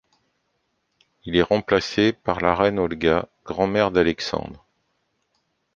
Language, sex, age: French, male, 50-59